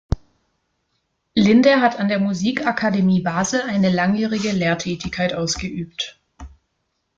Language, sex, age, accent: German, female, 19-29, Deutschland Deutsch